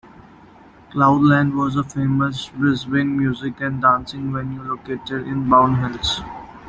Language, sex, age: English, male, 19-29